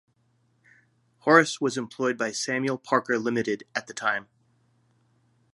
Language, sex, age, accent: English, male, 50-59, United States English